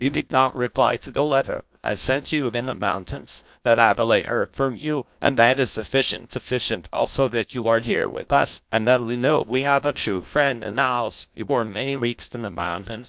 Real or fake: fake